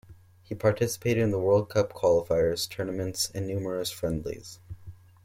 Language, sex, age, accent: English, male, 19-29, United States English